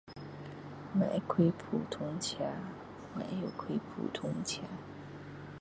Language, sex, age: Min Dong Chinese, female, 40-49